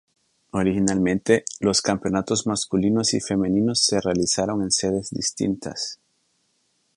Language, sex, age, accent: Spanish, male, 40-49, América central